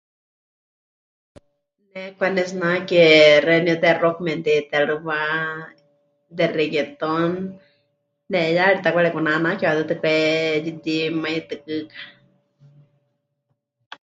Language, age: Huichol, 30-39